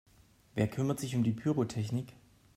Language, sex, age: German, male, 30-39